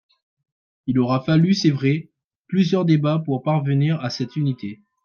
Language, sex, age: French, male, 19-29